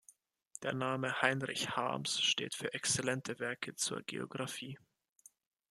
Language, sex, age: German, male, 19-29